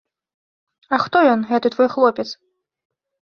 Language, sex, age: Belarusian, female, 19-29